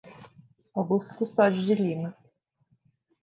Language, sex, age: Portuguese, female, 19-29